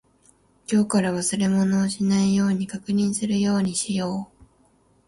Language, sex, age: Japanese, female, 19-29